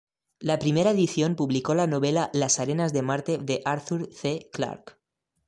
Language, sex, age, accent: Spanish, male, 19-29, España: Centro-Sur peninsular (Madrid, Toledo, Castilla-La Mancha)